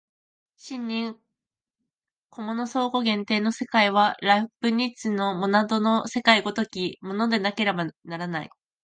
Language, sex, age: Japanese, female, under 19